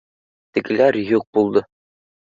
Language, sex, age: Bashkir, male, under 19